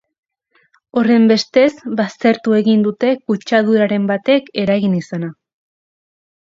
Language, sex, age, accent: Basque, female, 19-29, Erdialdekoa edo Nafarra (Gipuzkoa, Nafarroa)